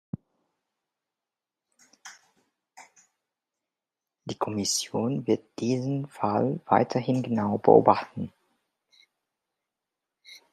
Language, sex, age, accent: German, male, 30-39, Deutschland Deutsch